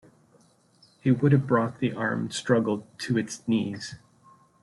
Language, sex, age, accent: English, male, 50-59, United States English